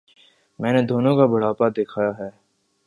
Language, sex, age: Urdu, male, 19-29